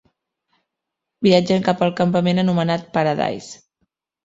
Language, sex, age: Catalan, female, 40-49